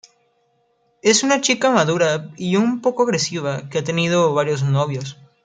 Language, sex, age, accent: Spanish, male, under 19, México